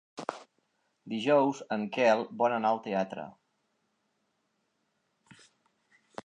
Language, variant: Catalan, Central